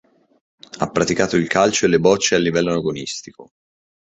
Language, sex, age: Italian, male, 19-29